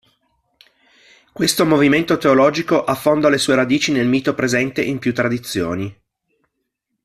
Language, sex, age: Italian, male, 40-49